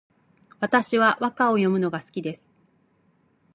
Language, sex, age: Japanese, female, 40-49